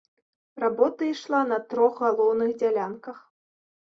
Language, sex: Belarusian, female